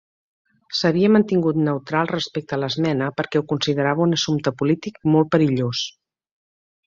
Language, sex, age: Catalan, female, 50-59